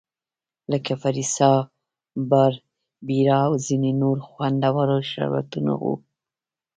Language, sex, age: Pashto, female, 50-59